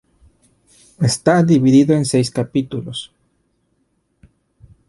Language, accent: Spanish, Andino-Pacífico: Colombia, Perú, Ecuador, oeste de Bolivia y Venezuela andina